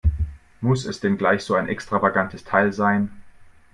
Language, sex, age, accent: German, male, 19-29, Deutschland Deutsch